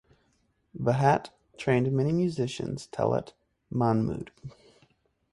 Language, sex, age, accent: English, male, 19-29, United States English